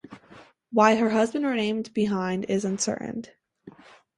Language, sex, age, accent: English, female, under 19, United States English